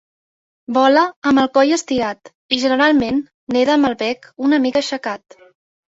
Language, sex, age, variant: Catalan, female, 19-29, Central